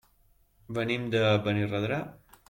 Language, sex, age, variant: Catalan, male, 30-39, Balear